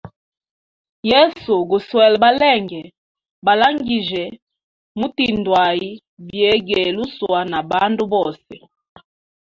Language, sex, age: Hemba, female, 19-29